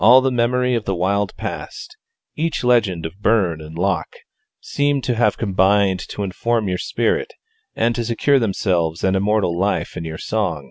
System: none